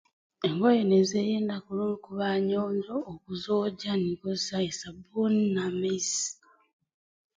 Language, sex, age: Tooro, female, 19-29